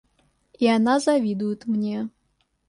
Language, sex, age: Russian, female, 30-39